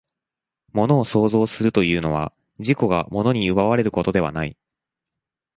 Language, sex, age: Japanese, male, 19-29